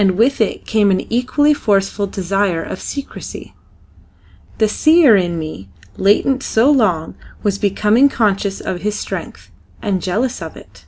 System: none